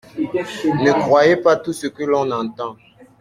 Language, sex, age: French, female, 30-39